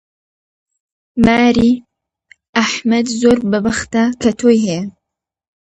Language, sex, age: Central Kurdish, female, under 19